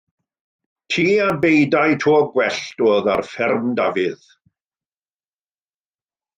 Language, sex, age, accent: Welsh, male, 50-59, Y Deyrnas Unedig Cymraeg